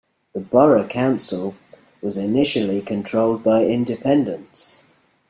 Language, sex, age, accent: English, male, 40-49, England English